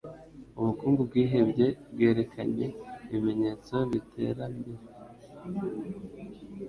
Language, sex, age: Kinyarwanda, male, 30-39